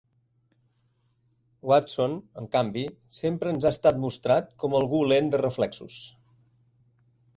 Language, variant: Catalan, Central